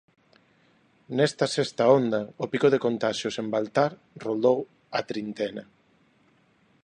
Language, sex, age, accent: Galician, male, 30-39, Neofalante